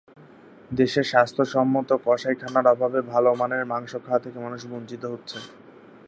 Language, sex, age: Bengali, male, 19-29